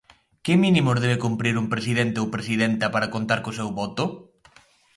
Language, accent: Galician, Oriental (común en zona oriental)